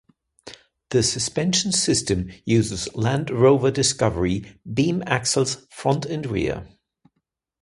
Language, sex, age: English, male, 50-59